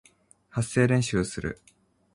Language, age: Japanese, 19-29